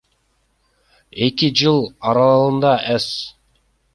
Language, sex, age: Kyrgyz, male, 19-29